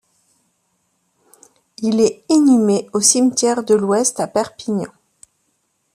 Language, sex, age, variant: French, female, 30-39, Français de métropole